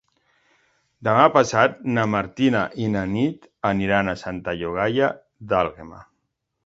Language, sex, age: Catalan, male, 50-59